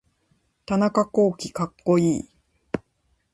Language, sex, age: Japanese, female, 40-49